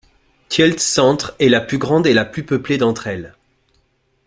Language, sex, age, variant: French, male, 40-49, Français de métropole